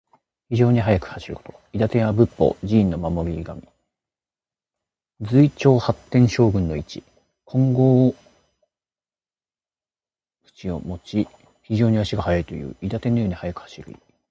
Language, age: Japanese, 30-39